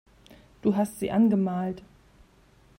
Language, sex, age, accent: German, female, 40-49, Deutschland Deutsch